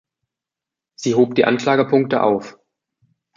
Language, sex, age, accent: German, male, 19-29, Deutschland Deutsch